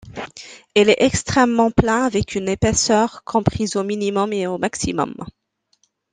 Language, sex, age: French, female, 30-39